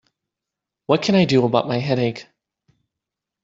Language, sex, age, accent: English, male, 19-29, United States English